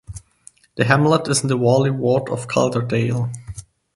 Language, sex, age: English, male, under 19